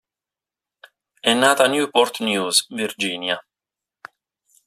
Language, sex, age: Italian, male, 50-59